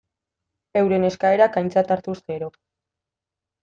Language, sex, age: Basque, female, 19-29